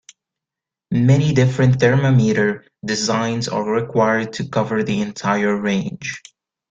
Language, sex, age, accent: English, male, 19-29, United States English